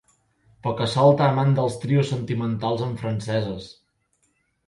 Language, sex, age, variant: Catalan, male, 30-39, Central